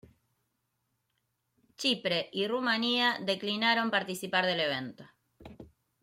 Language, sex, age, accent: Spanish, female, 40-49, Rioplatense: Argentina, Uruguay, este de Bolivia, Paraguay